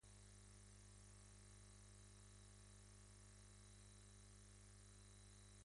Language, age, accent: Spanish, 40-49, España: Centro-Sur peninsular (Madrid, Toledo, Castilla-La Mancha)